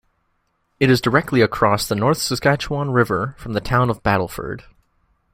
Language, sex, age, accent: English, male, under 19, Canadian English